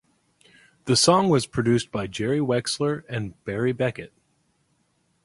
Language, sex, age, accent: English, male, 30-39, United States English